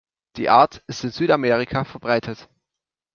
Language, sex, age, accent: German, male, 19-29, Deutschland Deutsch